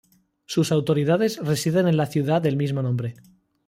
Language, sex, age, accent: Spanish, male, 30-39, España: Sur peninsular (Andalucia, Extremadura, Murcia)